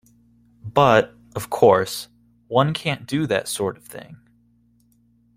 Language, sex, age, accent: English, male, 19-29, United States English